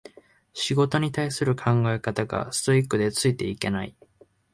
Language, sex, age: Japanese, male, 19-29